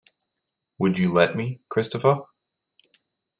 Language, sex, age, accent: English, male, 30-39, Australian English